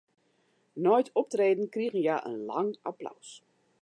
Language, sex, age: Western Frisian, female, 40-49